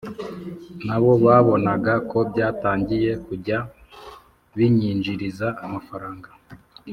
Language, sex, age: Kinyarwanda, male, 19-29